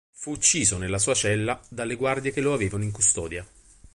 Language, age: Italian, 30-39